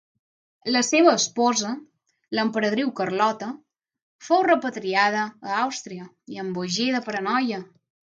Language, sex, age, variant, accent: Catalan, female, under 19, Balear, balear; mallorquí